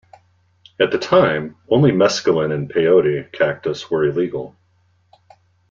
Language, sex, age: English, male, 40-49